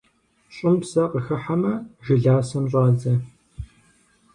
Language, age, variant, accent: Kabardian, 19-29, Адыгэбзэ (Къэбэрдей, Кирил, псоми зэдай), Джылэхъстэней (Gilahsteney)